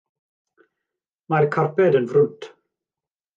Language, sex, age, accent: Welsh, male, 40-49, Y Deyrnas Unedig Cymraeg